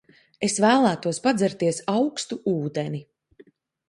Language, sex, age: Latvian, female, 19-29